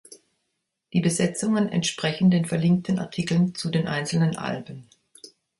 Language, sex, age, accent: German, female, 60-69, Deutschland Deutsch